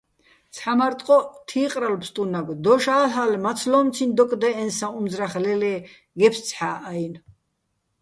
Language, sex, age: Bats, female, 30-39